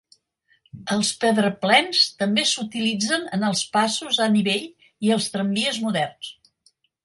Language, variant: Catalan, Central